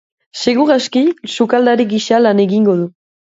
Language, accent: Basque, Nafar-lapurtarra edo Zuberotarra (Lapurdi, Nafarroa Beherea, Zuberoa)